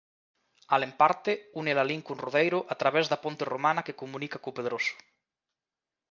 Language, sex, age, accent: Galician, male, 19-29, Atlántico (seseo e gheada)